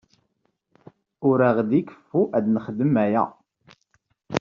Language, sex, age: Kabyle, male, 19-29